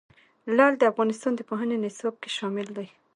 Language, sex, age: Pashto, female, 19-29